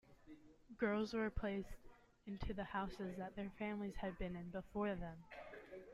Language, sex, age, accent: English, female, 19-29, United States English